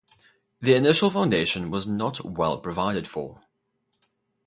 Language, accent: English, Southern African (South Africa, Zimbabwe, Namibia)